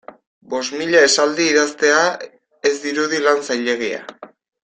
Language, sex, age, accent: Basque, male, under 19, Erdialdekoa edo Nafarra (Gipuzkoa, Nafarroa)